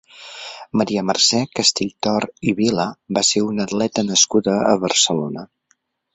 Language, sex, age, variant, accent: Catalan, male, 60-69, Central, central